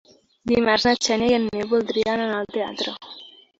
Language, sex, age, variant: Catalan, female, 19-29, Central